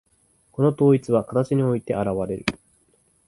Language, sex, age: Japanese, male, 19-29